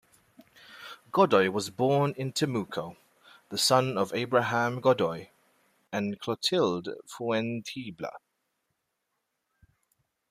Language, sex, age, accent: English, male, 30-39, England English